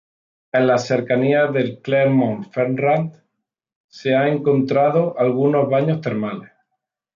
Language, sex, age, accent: Spanish, male, 19-29, España: Sur peninsular (Andalucia, Extremadura, Murcia)